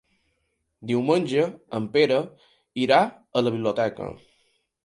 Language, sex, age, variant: Catalan, male, 19-29, Balear